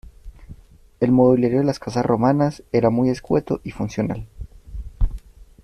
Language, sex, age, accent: Spanish, male, 19-29, Andino-Pacífico: Colombia, Perú, Ecuador, oeste de Bolivia y Venezuela andina